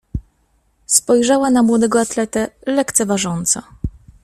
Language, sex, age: Polish, female, 30-39